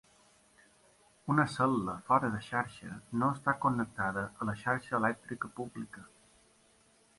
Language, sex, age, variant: Catalan, male, 40-49, Balear